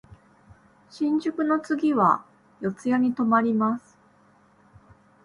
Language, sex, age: Japanese, female, 40-49